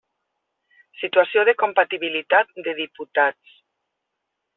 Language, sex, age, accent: Catalan, female, 50-59, valencià